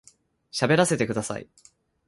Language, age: Japanese, 19-29